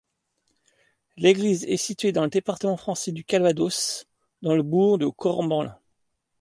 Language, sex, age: French, male, 40-49